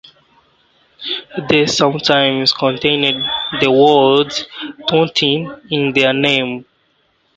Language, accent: English, United States English